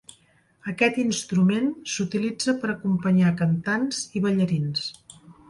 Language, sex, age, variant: Catalan, female, 50-59, Central